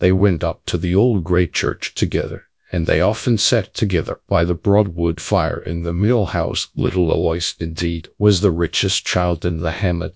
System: TTS, GradTTS